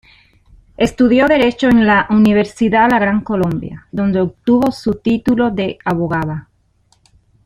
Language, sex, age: Spanish, female, 50-59